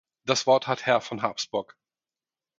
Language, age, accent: German, 40-49, Deutschland Deutsch